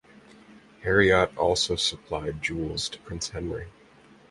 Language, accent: English, United States English